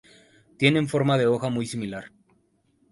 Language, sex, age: Spanish, male, 30-39